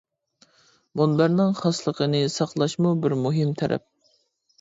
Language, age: Uyghur, 19-29